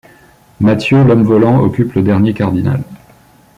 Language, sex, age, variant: French, male, 30-39, Français de métropole